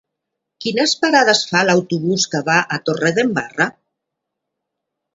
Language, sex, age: Catalan, female, 60-69